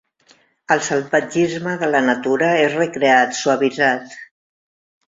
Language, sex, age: Catalan, female, 60-69